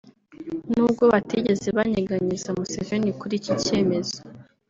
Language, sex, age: Kinyarwanda, female, 19-29